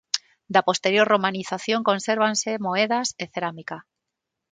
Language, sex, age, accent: Galician, female, 40-49, Normativo (estándar); Neofalante